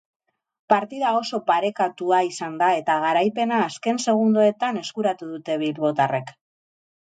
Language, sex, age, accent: Basque, female, 30-39, Mendebalekoa (Araba, Bizkaia, Gipuzkoako mendebaleko herri batzuk)